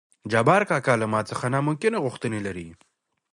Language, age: Pashto, 19-29